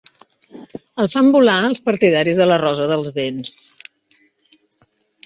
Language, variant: Catalan, Central